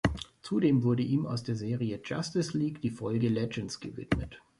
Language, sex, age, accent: German, male, 30-39, Deutschland Deutsch